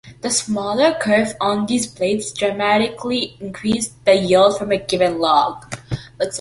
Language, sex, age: English, female, under 19